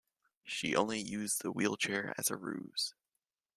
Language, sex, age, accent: English, male, 19-29, United States English